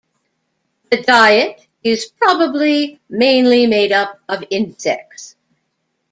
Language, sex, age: English, female, 60-69